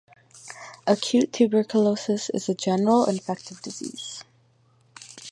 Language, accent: English, United States English